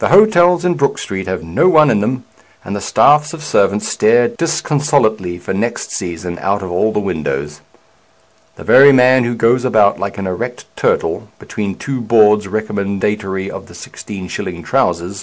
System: none